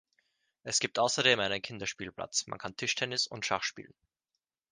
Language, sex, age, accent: German, male, 19-29, Österreichisches Deutsch